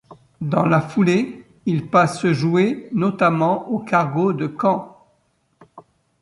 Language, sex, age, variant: French, male, 60-69, Français de métropole